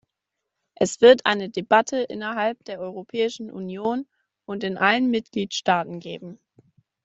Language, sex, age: German, female, 19-29